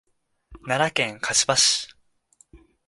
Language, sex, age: Japanese, male, 19-29